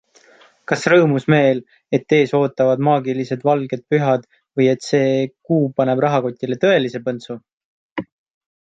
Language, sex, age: Estonian, male, 19-29